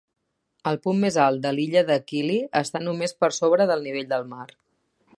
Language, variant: Catalan, Central